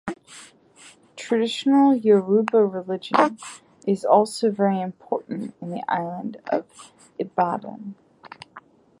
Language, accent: English, United States English